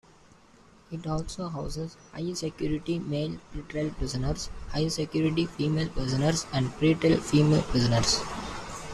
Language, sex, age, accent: English, male, 19-29, India and South Asia (India, Pakistan, Sri Lanka)